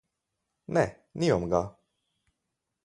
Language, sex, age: Slovenian, male, 40-49